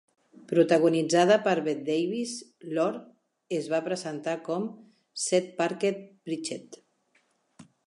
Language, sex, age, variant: Catalan, female, 50-59, Central